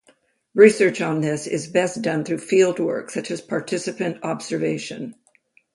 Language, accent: English, United States English